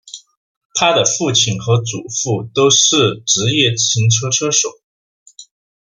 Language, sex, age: Chinese, male, 19-29